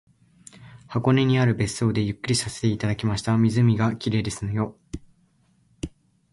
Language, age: Japanese, 19-29